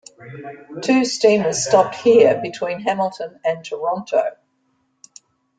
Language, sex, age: English, female, 60-69